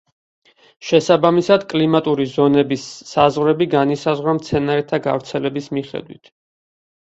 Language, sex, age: Georgian, male, 30-39